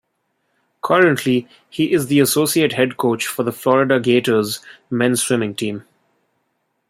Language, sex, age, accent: English, male, 19-29, India and South Asia (India, Pakistan, Sri Lanka)